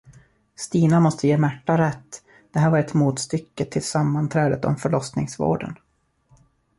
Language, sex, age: Swedish, male, 30-39